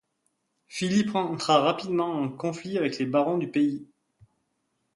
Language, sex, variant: French, male, Français de métropole